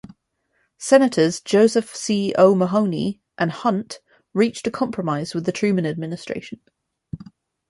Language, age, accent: English, 30-39, England English